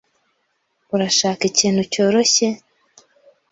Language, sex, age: Kinyarwanda, female, 19-29